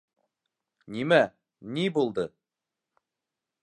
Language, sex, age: Bashkir, male, 19-29